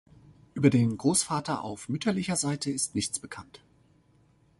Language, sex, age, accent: German, male, 30-39, Deutschland Deutsch